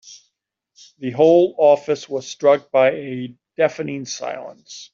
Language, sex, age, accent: English, male, 50-59, United States English